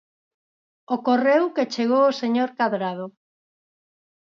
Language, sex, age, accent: Galician, female, 50-59, Normativo (estándar)